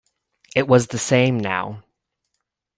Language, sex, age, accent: English, male, 19-29, United States English